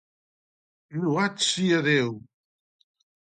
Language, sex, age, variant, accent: Catalan, male, 50-59, Central, central